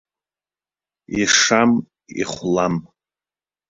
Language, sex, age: Abkhazian, male, 30-39